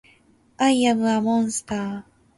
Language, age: Japanese, 19-29